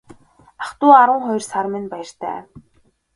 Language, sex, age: Mongolian, female, 19-29